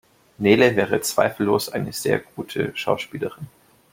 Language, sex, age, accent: German, male, 30-39, Deutschland Deutsch